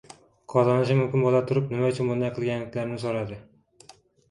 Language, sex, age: Uzbek, male, 30-39